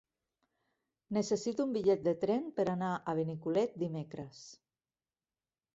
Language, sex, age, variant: Catalan, female, 50-59, Central